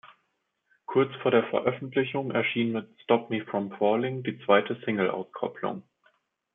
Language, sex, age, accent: German, male, 19-29, Deutschland Deutsch